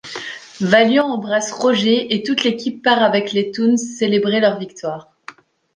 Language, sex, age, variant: French, male, 19-29, Français de métropole